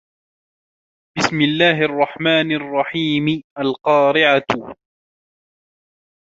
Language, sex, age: Arabic, male, 19-29